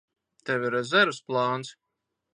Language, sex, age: Latvian, male, 30-39